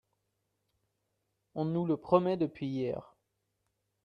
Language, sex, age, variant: French, male, 19-29, Français de métropole